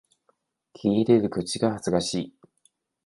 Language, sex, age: Japanese, male, 19-29